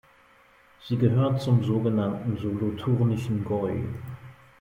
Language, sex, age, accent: German, male, 40-49, Deutschland Deutsch